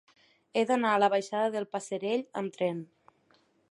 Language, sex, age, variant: Catalan, female, 19-29, Septentrional